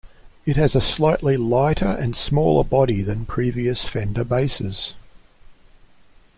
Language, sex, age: English, male, 60-69